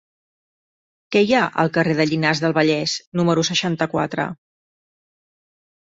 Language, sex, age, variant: Catalan, female, 40-49, Central